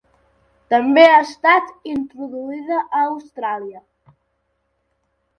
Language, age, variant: Catalan, under 19, Central